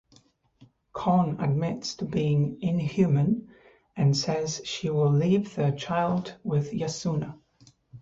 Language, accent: English, England English